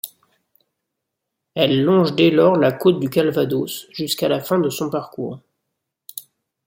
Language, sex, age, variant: French, male, 30-39, Français de métropole